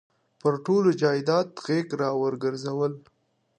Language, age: Pashto, 19-29